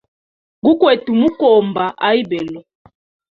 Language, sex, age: Hemba, female, 19-29